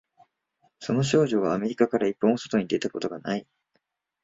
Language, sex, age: Japanese, male, 19-29